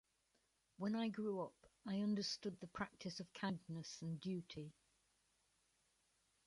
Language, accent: English, England English